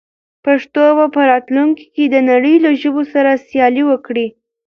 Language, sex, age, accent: Pashto, female, under 19, کندهاری لهجه